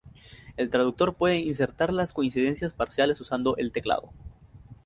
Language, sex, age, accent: Spanish, male, 19-29, América central